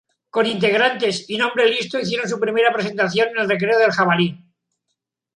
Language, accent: Spanish, España: Sur peninsular (Andalucia, Extremadura, Murcia)